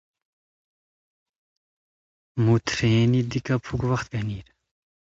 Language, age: Khowar, 19-29